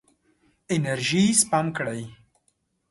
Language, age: Pashto, 19-29